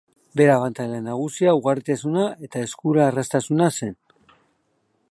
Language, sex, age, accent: Basque, male, 50-59, Mendebalekoa (Araba, Bizkaia, Gipuzkoako mendebaleko herri batzuk)